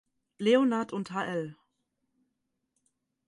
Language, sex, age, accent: German, female, 19-29, Deutschland Deutsch